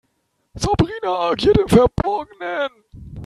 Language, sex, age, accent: German, male, 19-29, Deutschland Deutsch